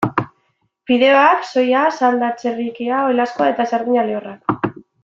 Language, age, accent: Basque, under 19, Mendebalekoa (Araba, Bizkaia, Gipuzkoako mendebaleko herri batzuk)